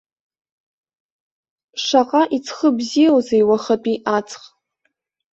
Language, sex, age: Abkhazian, female, under 19